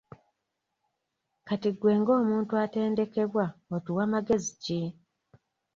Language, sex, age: Ganda, female, 19-29